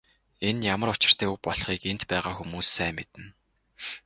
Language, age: Mongolian, 19-29